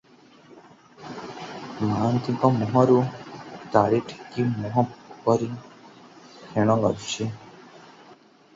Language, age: Odia, 19-29